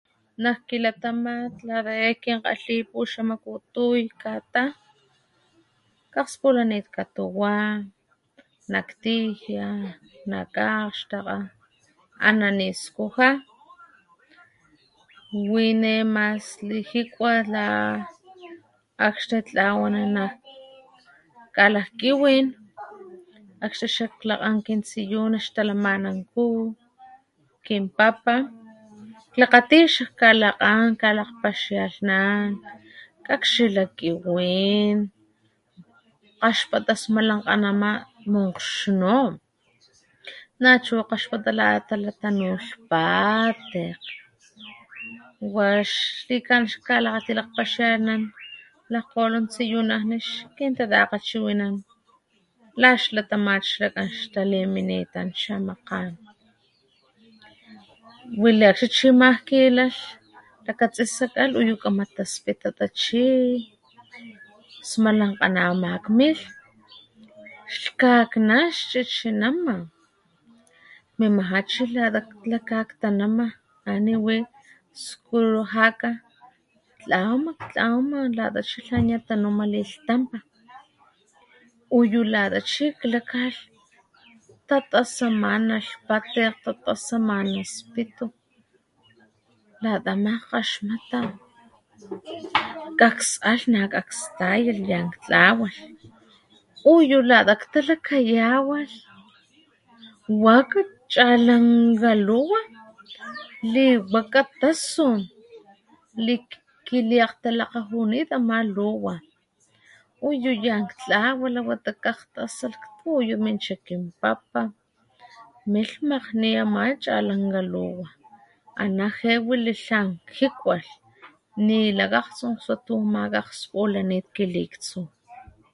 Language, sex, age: Papantla Totonac, female, 30-39